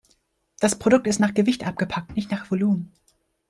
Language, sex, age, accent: German, female, under 19, Deutschland Deutsch